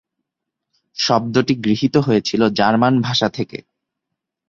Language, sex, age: Bengali, male, 19-29